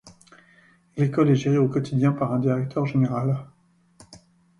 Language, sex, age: French, male, 50-59